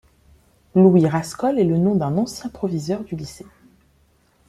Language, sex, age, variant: French, female, 19-29, Français de métropole